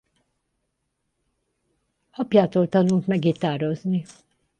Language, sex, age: Hungarian, female, 70-79